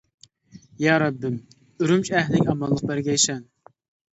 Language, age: Uyghur, 30-39